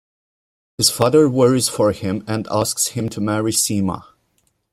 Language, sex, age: English, male, 30-39